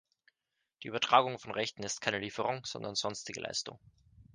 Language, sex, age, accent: German, male, 19-29, Österreichisches Deutsch